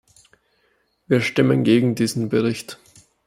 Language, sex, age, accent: German, male, 19-29, Österreichisches Deutsch